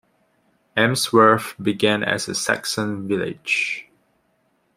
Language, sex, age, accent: English, male, 19-29, Singaporean English